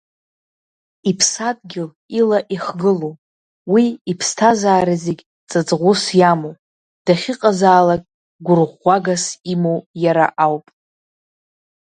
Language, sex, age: Abkhazian, female, under 19